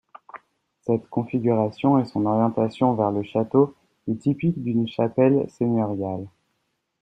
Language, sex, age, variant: French, male, 19-29, Français de métropole